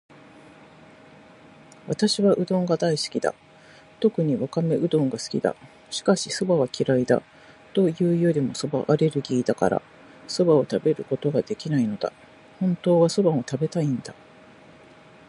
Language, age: Japanese, 60-69